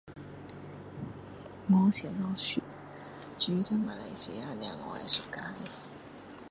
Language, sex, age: Min Dong Chinese, female, 40-49